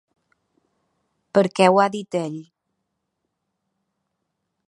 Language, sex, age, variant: Catalan, female, 40-49, Central